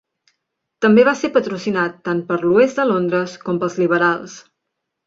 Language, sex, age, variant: Catalan, female, 19-29, Central